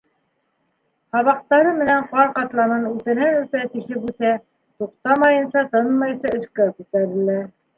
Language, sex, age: Bashkir, female, 60-69